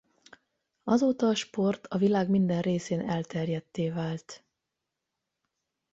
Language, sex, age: Hungarian, female, 50-59